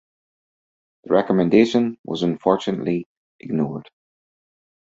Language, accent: English, Northern Irish